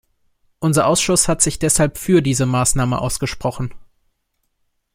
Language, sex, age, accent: German, male, 19-29, Deutschland Deutsch